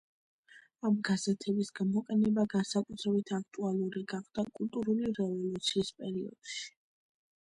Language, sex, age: Georgian, female, under 19